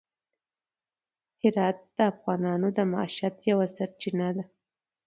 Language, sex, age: Pashto, female, 30-39